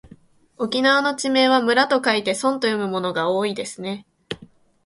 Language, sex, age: Japanese, female, 19-29